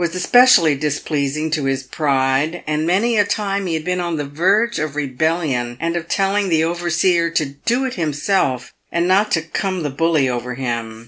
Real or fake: real